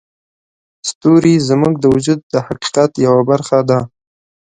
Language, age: Pashto, 19-29